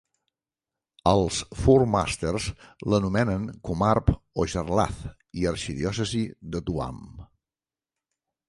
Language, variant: Catalan, Nord-Occidental